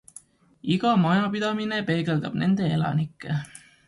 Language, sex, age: Estonian, male, 19-29